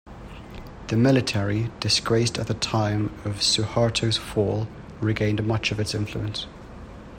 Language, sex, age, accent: English, male, 19-29, England English